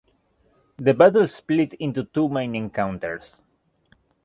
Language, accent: English, West Indies and Bermuda (Bahamas, Bermuda, Jamaica, Trinidad)